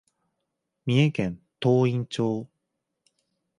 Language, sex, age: Japanese, male, 30-39